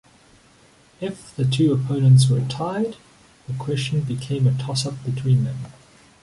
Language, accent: English, Southern African (South Africa, Zimbabwe, Namibia)